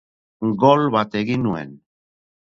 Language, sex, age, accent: Basque, male, 50-59, Erdialdekoa edo Nafarra (Gipuzkoa, Nafarroa)